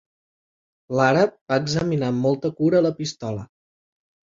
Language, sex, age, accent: Catalan, male, 19-29, central; septentrional